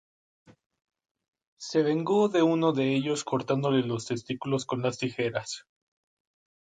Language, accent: Spanish, México